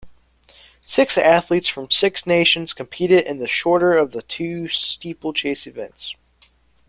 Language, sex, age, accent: English, male, under 19, United States English